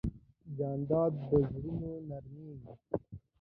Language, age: Pashto, 19-29